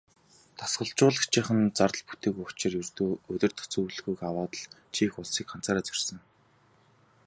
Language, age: Mongolian, 19-29